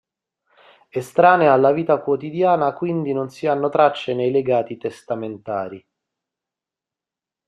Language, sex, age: Italian, male, 30-39